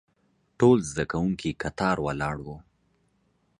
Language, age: Pashto, 19-29